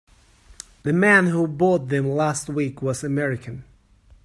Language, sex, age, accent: English, male, 40-49, England English